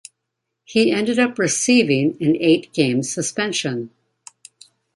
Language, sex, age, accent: English, female, 60-69, United States English